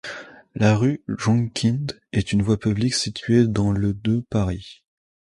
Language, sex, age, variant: French, male, 19-29, Français de métropole